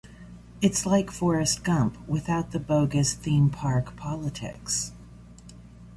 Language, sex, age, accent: English, female, 60-69, United States English